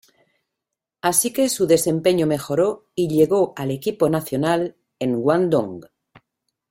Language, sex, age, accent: Spanish, female, 50-59, España: Norte peninsular (Asturias, Castilla y León, Cantabria, País Vasco, Navarra, Aragón, La Rioja, Guadalajara, Cuenca)